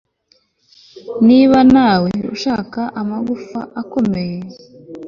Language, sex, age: Kinyarwanda, female, 19-29